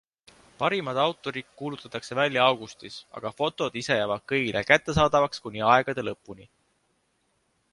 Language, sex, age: Estonian, male, 19-29